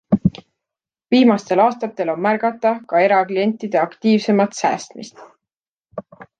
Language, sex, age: Estonian, female, 19-29